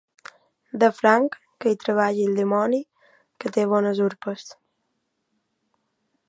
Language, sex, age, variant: Catalan, female, 19-29, Balear